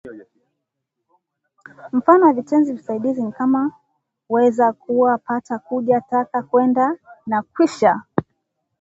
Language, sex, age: Swahili, female, 19-29